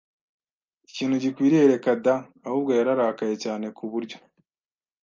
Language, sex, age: Kinyarwanda, male, 19-29